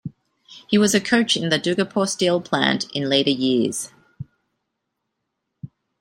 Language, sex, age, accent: English, female, 30-39, Australian English